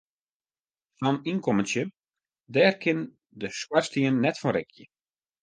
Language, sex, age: Western Frisian, male, 19-29